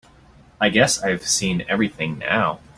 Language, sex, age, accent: English, male, 30-39, United States English